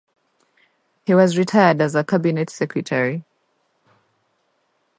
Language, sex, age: English, female, 19-29